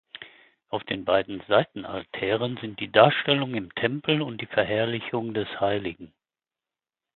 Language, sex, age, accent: German, male, 60-69, Deutschland Deutsch